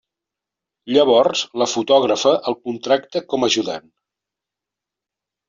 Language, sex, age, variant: Catalan, male, 50-59, Central